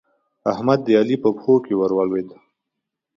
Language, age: Pashto, 30-39